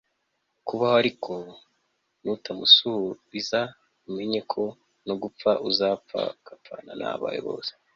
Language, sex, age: Kinyarwanda, male, under 19